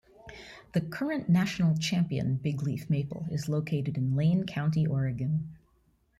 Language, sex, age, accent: English, female, 30-39, United States English